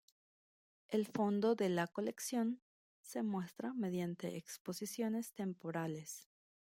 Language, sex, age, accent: Spanish, female, 30-39, Rioplatense: Argentina, Uruguay, este de Bolivia, Paraguay